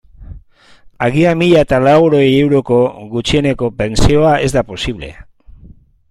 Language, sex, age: Basque, male, 60-69